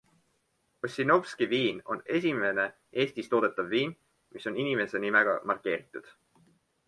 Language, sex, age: Estonian, male, 19-29